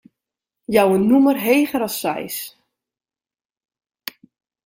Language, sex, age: Western Frisian, female, 40-49